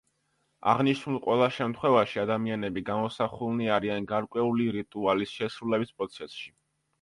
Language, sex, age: Georgian, male, under 19